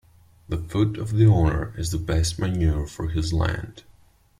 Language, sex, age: English, male, 19-29